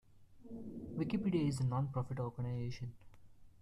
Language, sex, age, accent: English, male, 19-29, India and South Asia (India, Pakistan, Sri Lanka)